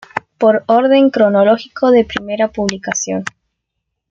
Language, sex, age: Spanish, female, under 19